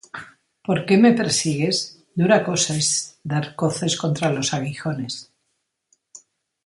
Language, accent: Spanish, España: Centro-Sur peninsular (Madrid, Toledo, Castilla-La Mancha)